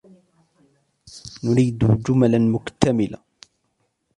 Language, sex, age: Arabic, male, 19-29